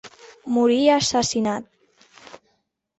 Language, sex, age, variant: Catalan, female, under 19, Central